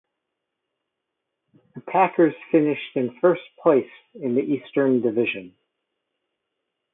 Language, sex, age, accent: English, male, 40-49, United States English